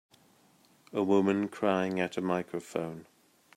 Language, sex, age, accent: English, male, 30-39, England English